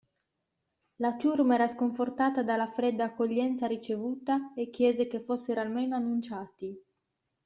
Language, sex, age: Italian, female, 19-29